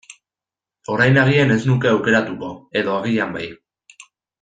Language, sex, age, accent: Basque, male, 19-29, Erdialdekoa edo Nafarra (Gipuzkoa, Nafarroa)